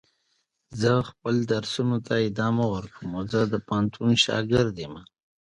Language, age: English, 19-29